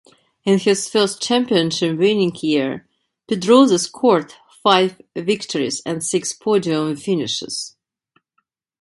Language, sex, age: English, female, 50-59